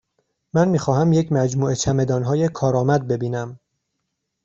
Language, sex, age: Persian, male, 19-29